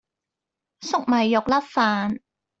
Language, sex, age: Cantonese, female, 19-29